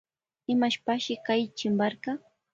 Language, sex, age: Loja Highland Quichua, female, 19-29